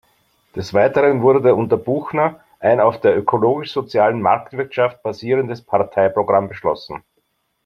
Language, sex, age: German, male, 50-59